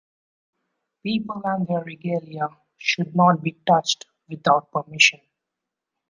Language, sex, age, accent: English, male, 19-29, India and South Asia (India, Pakistan, Sri Lanka)